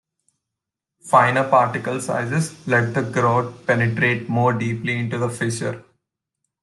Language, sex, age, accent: English, male, 19-29, India and South Asia (India, Pakistan, Sri Lanka)